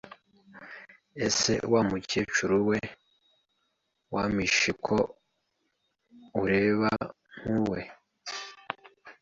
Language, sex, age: Kinyarwanda, male, 19-29